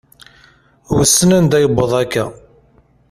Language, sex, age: Kabyle, male, 30-39